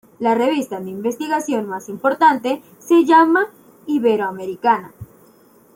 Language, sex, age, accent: Spanish, female, 19-29, México